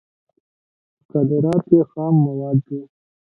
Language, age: Pashto, 19-29